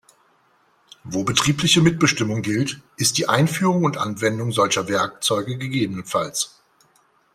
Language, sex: German, male